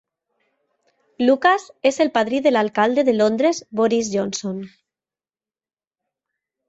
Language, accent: Catalan, valencià